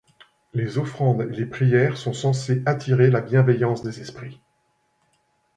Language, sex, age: French, male, 50-59